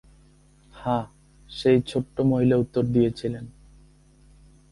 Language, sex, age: Bengali, male, 19-29